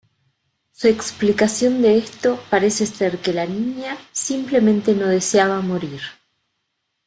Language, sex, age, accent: Spanish, female, 50-59, Rioplatense: Argentina, Uruguay, este de Bolivia, Paraguay